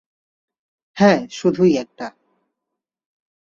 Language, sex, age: Bengali, male, 19-29